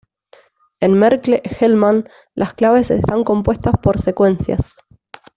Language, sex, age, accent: Spanish, female, 19-29, Rioplatense: Argentina, Uruguay, este de Bolivia, Paraguay